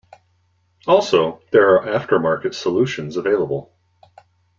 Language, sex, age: English, male, 40-49